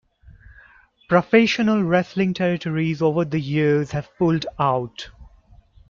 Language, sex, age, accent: English, male, 30-39, India and South Asia (India, Pakistan, Sri Lanka)